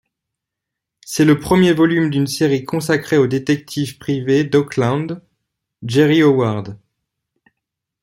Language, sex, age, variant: French, male, 40-49, Français de métropole